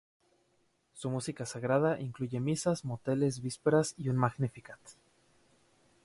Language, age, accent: Spanish, 19-29, México